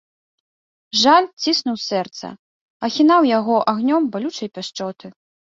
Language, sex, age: Belarusian, female, 30-39